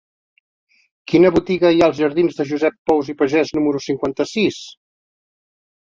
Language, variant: Catalan, Central